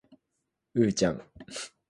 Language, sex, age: Japanese, male, 19-29